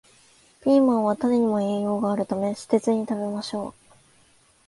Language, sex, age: Japanese, female, 19-29